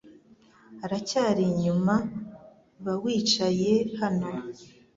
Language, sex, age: Kinyarwanda, female, 40-49